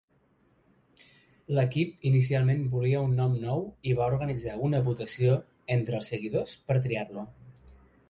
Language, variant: Catalan, Central